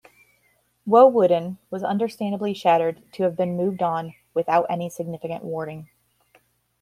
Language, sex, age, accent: English, female, 30-39, United States English